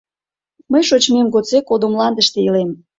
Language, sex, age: Mari, female, 30-39